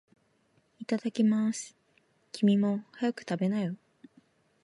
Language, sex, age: Japanese, female, 19-29